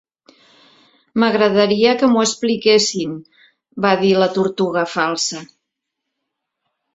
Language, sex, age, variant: Catalan, female, 60-69, Central